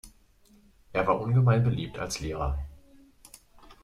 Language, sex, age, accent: German, male, 30-39, Deutschland Deutsch